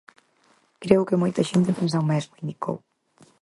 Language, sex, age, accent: Galician, female, 19-29, Central (gheada)